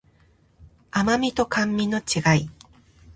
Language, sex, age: Japanese, female, 30-39